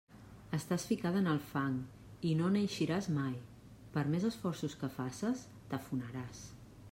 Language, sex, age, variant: Catalan, female, 40-49, Central